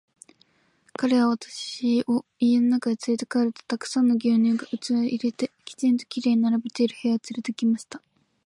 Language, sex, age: Japanese, female, 19-29